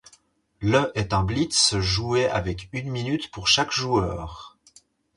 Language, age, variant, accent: French, 19-29, Français d'Europe, Français de Suisse